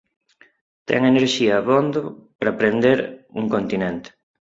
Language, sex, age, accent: Galician, male, 30-39, Neofalante